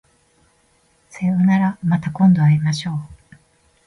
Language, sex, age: Japanese, female, 50-59